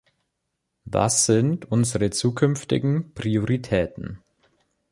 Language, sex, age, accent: German, male, under 19, Deutschland Deutsch